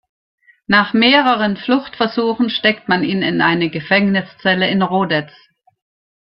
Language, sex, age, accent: German, female, 60-69, Deutschland Deutsch